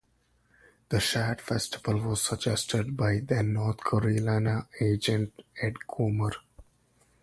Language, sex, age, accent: English, male, 19-29, India and South Asia (India, Pakistan, Sri Lanka)